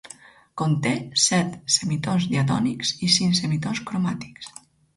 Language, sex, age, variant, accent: Catalan, female, 40-49, Alacantí, valencià